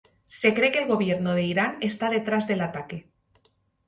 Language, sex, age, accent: Spanish, female, 19-29, España: Centro-Sur peninsular (Madrid, Toledo, Castilla-La Mancha)